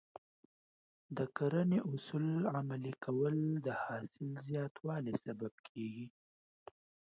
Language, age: Pashto, 19-29